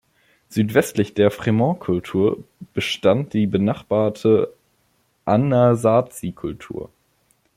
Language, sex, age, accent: German, male, under 19, Deutschland Deutsch